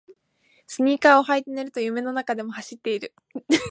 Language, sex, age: Japanese, female, 19-29